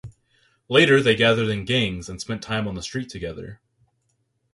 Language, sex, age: English, male, 19-29